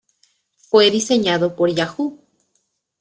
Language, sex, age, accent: Spanish, female, 19-29, Andino-Pacífico: Colombia, Perú, Ecuador, oeste de Bolivia y Venezuela andina